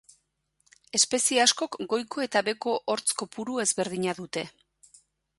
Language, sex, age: Basque, female, 40-49